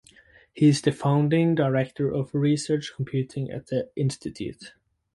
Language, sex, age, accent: English, male, under 19, United States English